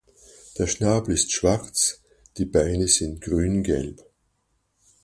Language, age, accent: German, 70-79, Österreichisches Deutsch